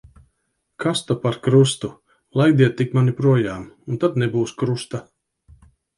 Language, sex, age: Latvian, male, 50-59